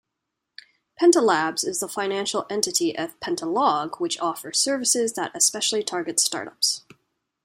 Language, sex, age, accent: English, female, 19-29, Canadian English